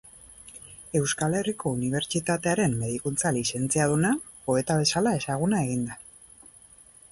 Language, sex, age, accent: Basque, female, 30-39, Mendebalekoa (Araba, Bizkaia, Gipuzkoako mendebaleko herri batzuk)